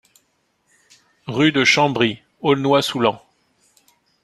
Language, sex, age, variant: French, male, 40-49, Français de métropole